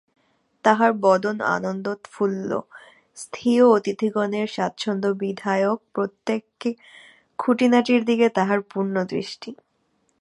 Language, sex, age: Bengali, female, 19-29